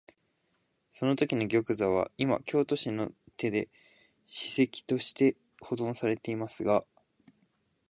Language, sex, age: Japanese, male, 19-29